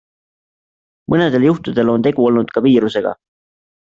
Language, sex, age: Estonian, male, 19-29